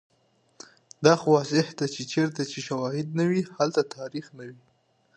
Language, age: Pashto, 19-29